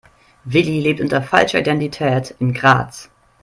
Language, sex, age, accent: German, male, under 19, Deutschland Deutsch